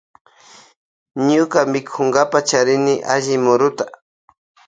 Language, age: Loja Highland Quichua, 40-49